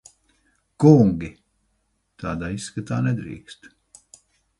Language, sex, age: Latvian, male, 50-59